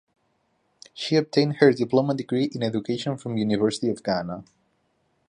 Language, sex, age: English, male, 19-29